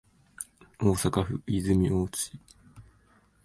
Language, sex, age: Japanese, male, 19-29